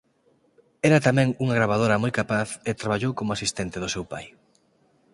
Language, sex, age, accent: Galician, male, 19-29, Normativo (estándar)